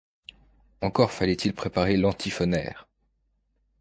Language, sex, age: French, male, 19-29